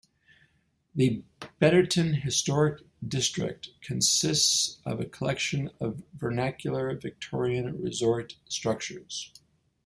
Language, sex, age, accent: English, male, 50-59, United States English